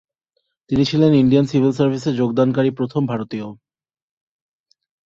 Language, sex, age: Bengali, male, 19-29